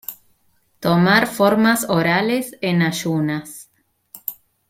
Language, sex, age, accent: Spanish, female, 19-29, Rioplatense: Argentina, Uruguay, este de Bolivia, Paraguay